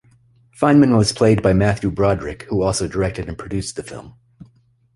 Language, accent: English, United States English